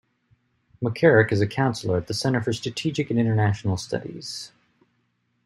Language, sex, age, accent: English, male, 19-29, United States English